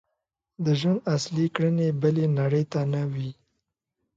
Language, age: Pashto, 19-29